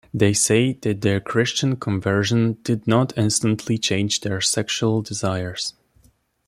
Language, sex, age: English, male, under 19